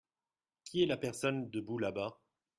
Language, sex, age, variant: French, male, 40-49, Français de métropole